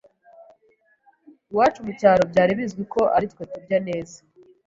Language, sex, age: Kinyarwanda, female, 19-29